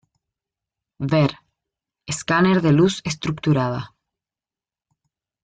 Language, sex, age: Spanish, female, 19-29